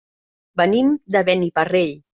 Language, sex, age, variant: Catalan, female, 40-49, Central